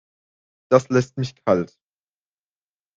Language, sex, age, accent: German, male, under 19, Deutschland Deutsch